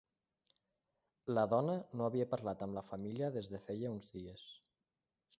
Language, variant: Catalan, Nord-Occidental